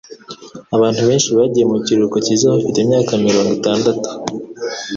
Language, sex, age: Kinyarwanda, female, 30-39